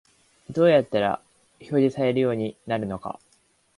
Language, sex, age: Japanese, male, under 19